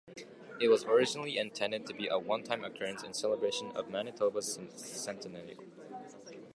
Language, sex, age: English, male, 19-29